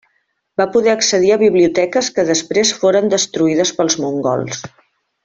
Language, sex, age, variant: Catalan, female, 50-59, Central